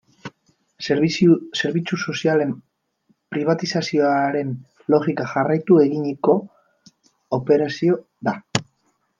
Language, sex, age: Basque, male, 19-29